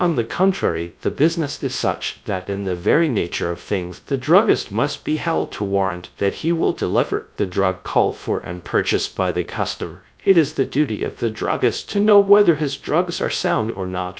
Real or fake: fake